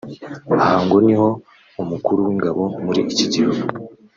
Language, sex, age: Kinyarwanda, male, 19-29